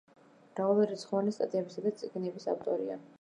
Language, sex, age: Georgian, female, under 19